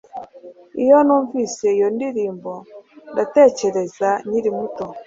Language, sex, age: Kinyarwanda, female, 30-39